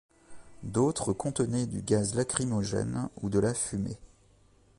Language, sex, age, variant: French, male, 40-49, Français de métropole